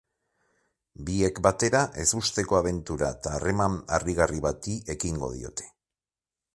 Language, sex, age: Basque, male, 50-59